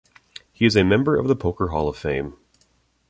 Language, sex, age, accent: English, male, 19-29, United States English